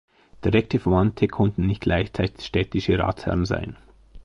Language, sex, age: German, male, 30-39